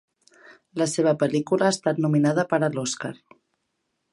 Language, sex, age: Catalan, female, 19-29